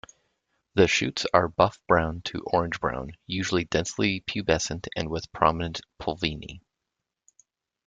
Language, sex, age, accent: English, male, 30-39, United States English